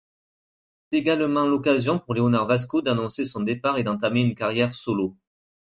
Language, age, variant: French, 30-39, Français de métropole